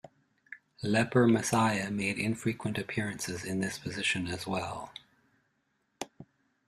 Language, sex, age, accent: English, male, 50-59, Canadian English